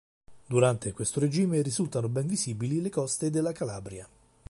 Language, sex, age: Italian, male, 50-59